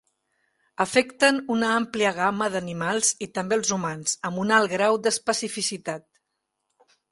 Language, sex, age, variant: Catalan, female, 60-69, Central